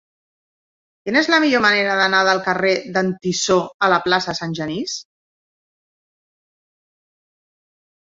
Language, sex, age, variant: Catalan, female, 40-49, Central